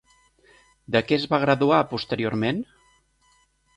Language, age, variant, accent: Catalan, 50-59, Central, central